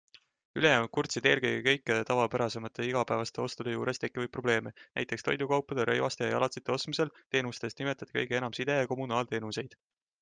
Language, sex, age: Estonian, male, 19-29